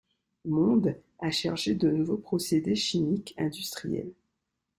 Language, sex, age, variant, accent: French, female, 19-29, Français des départements et régions d'outre-mer, Français de Guadeloupe